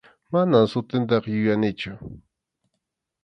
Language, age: Arequipa-La Unión Quechua, 19-29